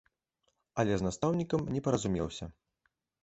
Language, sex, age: Belarusian, male, 19-29